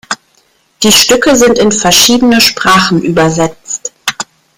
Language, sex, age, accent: German, female, 40-49, Deutschland Deutsch